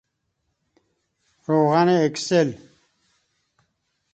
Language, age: Persian, 70-79